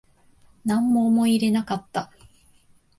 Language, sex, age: Japanese, female, 19-29